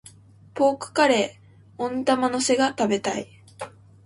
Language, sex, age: Japanese, female, 19-29